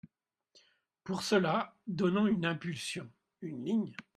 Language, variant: French, Français de métropole